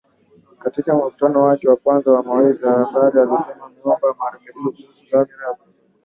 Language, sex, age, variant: Swahili, male, 19-29, Kiswahili cha Bara ya Kenya